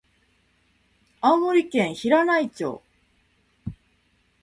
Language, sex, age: Japanese, female, 30-39